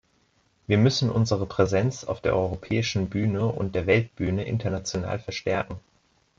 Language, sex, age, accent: German, male, 19-29, Deutschland Deutsch